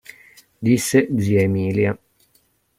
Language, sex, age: Italian, male, 40-49